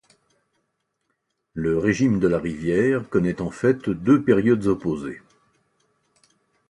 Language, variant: French, Français de métropole